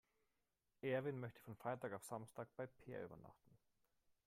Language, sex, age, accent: German, male, 30-39, Deutschland Deutsch